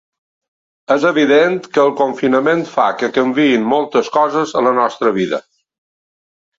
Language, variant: Catalan, Balear